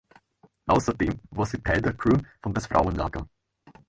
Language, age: German, 19-29